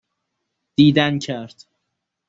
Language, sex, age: Persian, male, 19-29